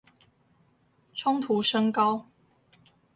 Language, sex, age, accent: Chinese, female, under 19, 出生地：臺中市